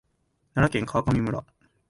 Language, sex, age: Japanese, male, 19-29